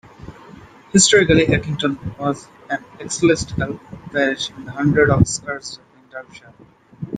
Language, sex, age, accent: English, male, 19-29, India and South Asia (India, Pakistan, Sri Lanka)